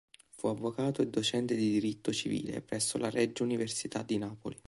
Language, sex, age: Italian, male, 19-29